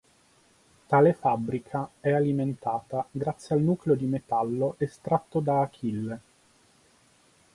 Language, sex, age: Italian, male, 30-39